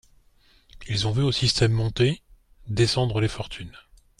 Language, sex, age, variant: French, male, 50-59, Français de métropole